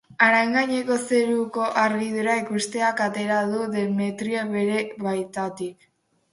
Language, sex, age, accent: Basque, female, under 19, Mendebalekoa (Araba, Bizkaia, Gipuzkoako mendebaleko herri batzuk)